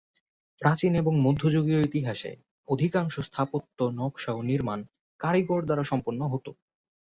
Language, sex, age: Bengali, male, 19-29